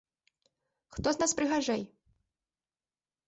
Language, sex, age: Belarusian, female, 19-29